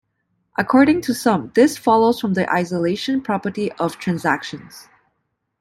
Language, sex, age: English, female, 30-39